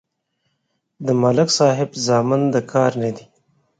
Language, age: Pashto, 30-39